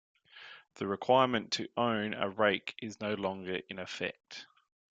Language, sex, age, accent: English, male, 30-39, Australian English